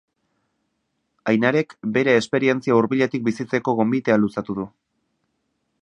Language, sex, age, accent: Basque, male, 30-39, Mendebalekoa (Araba, Bizkaia, Gipuzkoako mendebaleko herri batzuk)